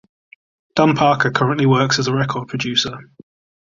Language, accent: English, England English